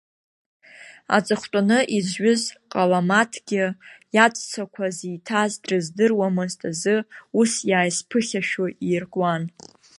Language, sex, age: Abkhazian, female, under 19